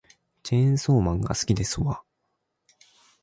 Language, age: Japanese, 19-29